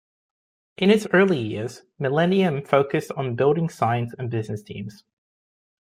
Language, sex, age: English, male, 19-29